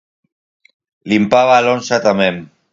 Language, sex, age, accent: Galician, male, 40-49, Normativo (estándar)